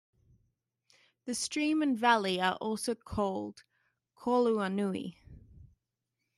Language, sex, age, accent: English, female, 19-29, Australian English